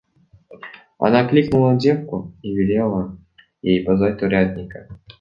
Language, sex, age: Russian, male, 19-29